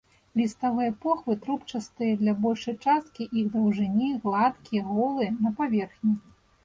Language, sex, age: Belarusian, female, 30-39